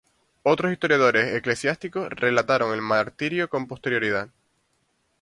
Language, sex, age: Spanish, male, 19-29